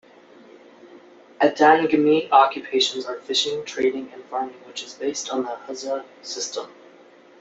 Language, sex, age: English, male, 19-29